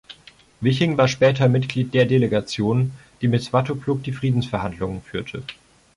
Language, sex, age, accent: German, male, 19-29, Deutschland Deutsch